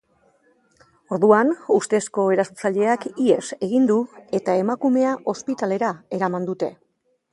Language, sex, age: Basque, female, 50-59